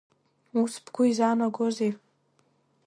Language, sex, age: Abkhazian, female, under 19